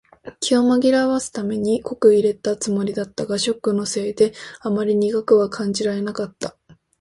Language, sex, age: Japanese, female, 19-29